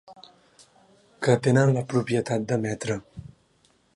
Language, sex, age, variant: Catalan, male, 19-29, Central